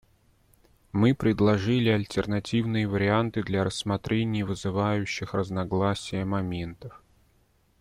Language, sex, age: Russian, male, 30-39